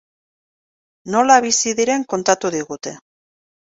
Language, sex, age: Basque, female, 40-49